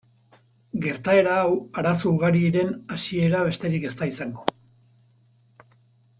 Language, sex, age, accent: Basque, male, 50-59, Erdialdekoa edo Nafarra (Gipuzkoa, Nafarroa)